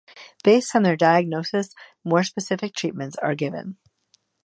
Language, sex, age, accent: English, female, 50-59, United States English